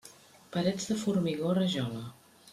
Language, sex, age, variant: Catalan, female, 50-59, Central